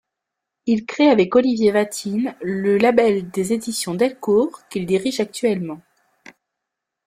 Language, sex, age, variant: French, female, 30-39, Français de métropole